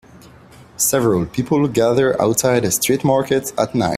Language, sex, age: English, male, 19-29